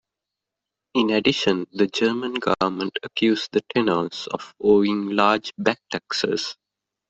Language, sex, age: English, male, 30-39